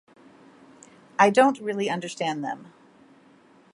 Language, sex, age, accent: English, female, 40-49, United States English